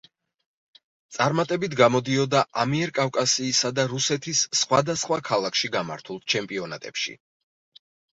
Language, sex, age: Georgian, male, 40-49